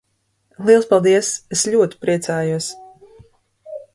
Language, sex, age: Latvian, female, 30-39